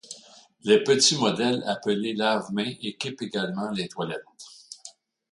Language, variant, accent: French, Français d'Amérique du Nord, Français du Canada